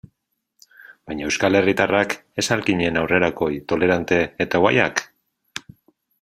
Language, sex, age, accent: Basque, male, 30-39, Mendebalekoa (Araba, Bizkaia, Gipuzkoako mendebaleko herri batzuk)